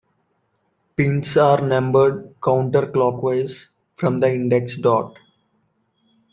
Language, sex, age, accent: English, male, 19-29, India and South Asia (India, Pakistan, Sri Lanka)